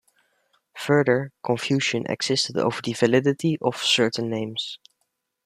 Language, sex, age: English, male, under 19